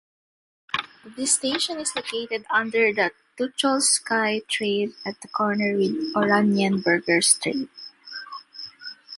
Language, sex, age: English, female, 19-29